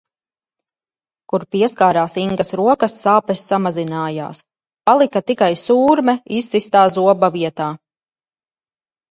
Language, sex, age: Latvian, female, 30-39